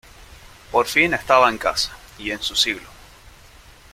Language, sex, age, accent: Spanish, male, under 19, España: Islas Canarias